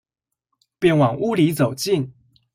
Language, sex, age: Chinese, male, 19-29